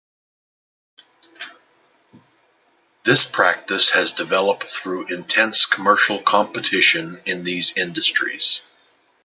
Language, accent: English, United States English